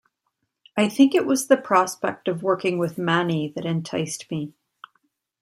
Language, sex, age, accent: English, female, 30-39, Canadian English